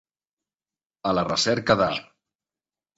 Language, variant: Catalan, Central